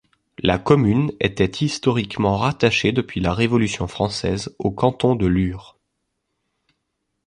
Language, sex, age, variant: French, male, under 19, Français de métropole